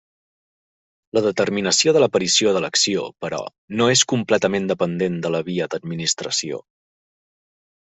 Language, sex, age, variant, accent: Catalan, male, 30-39, Central, central